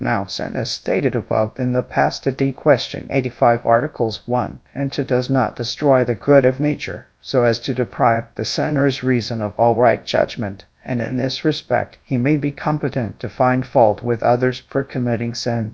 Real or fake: fake